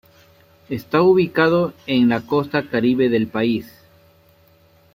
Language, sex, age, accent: Spanish, male, 40-49, Andino-Pacífico: Colombia, Perú, Ecuador, oeste de Bolivia y Venezuela andina